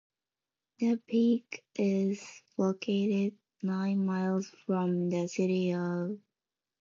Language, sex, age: English, female, 19-29